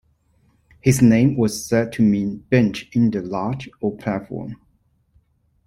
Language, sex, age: English, male, 40-49